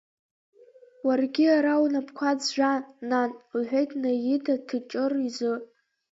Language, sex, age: Abkhazian, female, under 19